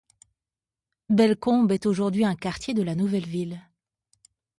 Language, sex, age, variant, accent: French, female, 40-49, Français d'Europe, Français de Suisse